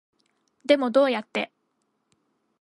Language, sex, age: Japanese, female, 19-29